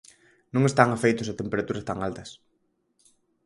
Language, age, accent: Galician, 19-29, Oriental (común en zona oriental)